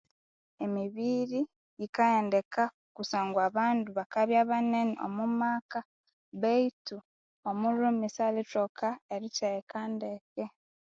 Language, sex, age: Konzo, female, 19-29